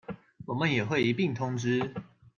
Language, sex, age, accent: Chinese, male, 19-29, 出生地：高雄市